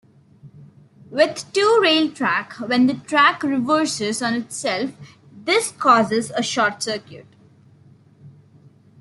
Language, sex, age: English, female, under 19